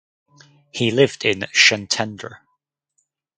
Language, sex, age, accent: English, male, 30-39, England English